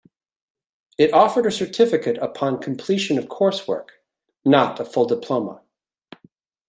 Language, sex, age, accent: English, male, 40-49, United States English